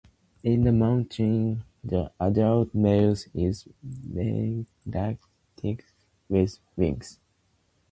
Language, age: English, under 19